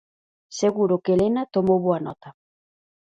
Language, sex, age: Galician, female, 19-29